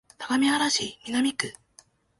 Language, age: Japanese, 19-29